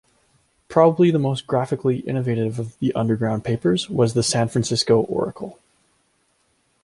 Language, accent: English, Canadian English